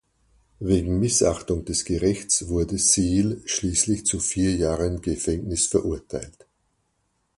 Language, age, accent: German, 70-79, Österreichisches Deutsch